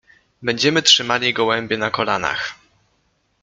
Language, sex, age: Polish, male, 19-29